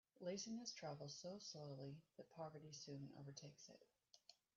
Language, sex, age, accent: English, female, 60-69, United States English